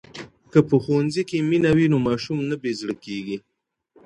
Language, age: Pashto, 30-39